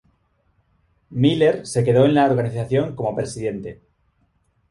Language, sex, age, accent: Spanish, male, 30-39, España: Norte peninsular (Asturias, Castilla y León, Cantabria, País Vasco, Navarra, Aragón, La Rioja, Guadalajara, Cuenca)